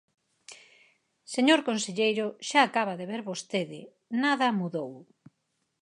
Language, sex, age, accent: Galician, female, 50-59, Normativo (estándar)